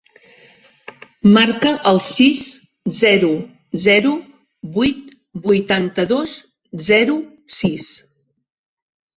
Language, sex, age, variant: Catalan, female, 50-59, Central